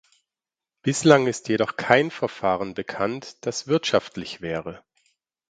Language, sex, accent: German, male, Deutschland Deutsch